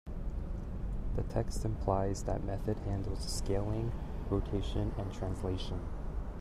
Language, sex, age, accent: English, male, 19-29, United States English